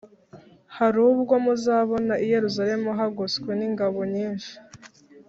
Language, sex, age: Kinyarwanda, female, under 19